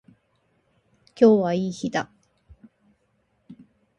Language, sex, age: Japanese, female, 40-49